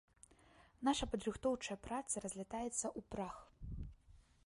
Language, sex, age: Belarusian, female, under 19